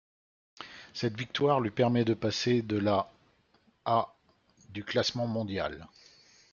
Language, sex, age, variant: French, male, 60-69, Français de métropole